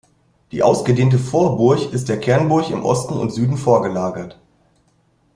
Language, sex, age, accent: German, male, 30-39, Deutschland Deutsch